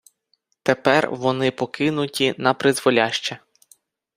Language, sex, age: Ukrainian, male, 30-39